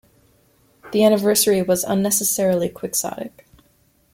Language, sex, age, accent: English, female, 30-39, United States English